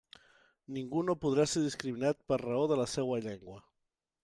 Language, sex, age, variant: Catalan, male, 30-39, Central